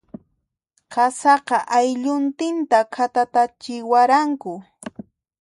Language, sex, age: Puno Quechua, female, 30-39